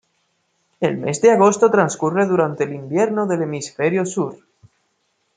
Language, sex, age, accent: Spanish, male, 19-29, Caribe: Cuba, Venezuela, Puerto Rico, República Dominicana, Panamá, Colombia caribeña, México caribeño, Costa del golfo de México